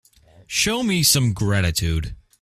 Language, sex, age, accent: English, male, under 19, United States English